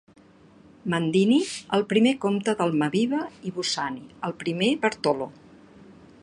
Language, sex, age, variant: Catalan, female, 50-59, Central